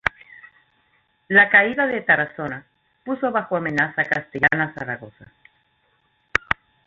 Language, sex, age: Spanish, female, 50-59